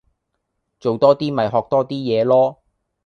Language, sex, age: Cantonese, male, 19-29